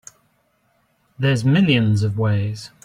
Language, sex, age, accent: English, male, 40-49, England English